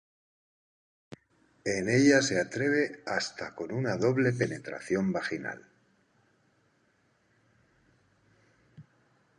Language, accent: Spanish, España: Centro-Sur peninsular (Madrid, Toledo, Castilla-La Mancha)